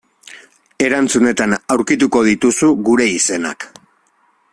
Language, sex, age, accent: Basque, male, 40-49, Mendebalekoa (Araba, Bizkaia, Gipuzkoako mendebaleko herri batzuk)